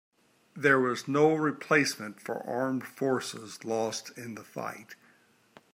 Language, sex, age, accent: English, male, 60-69, United States English